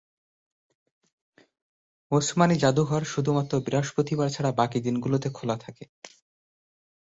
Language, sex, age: Bengali, male, 19-29